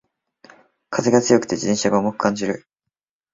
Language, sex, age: Japanese, male, 19-29